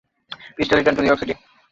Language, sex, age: English, male, 19-29